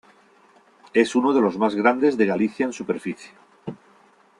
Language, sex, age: Spanish, male, 50-59